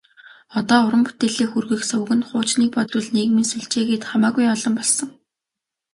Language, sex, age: Mongolian, female, 19-29